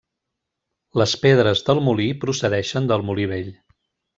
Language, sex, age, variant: Catalan, male, 50-59, Central